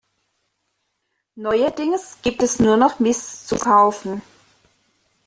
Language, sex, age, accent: German, female, 40-49, Deutschland Deutsch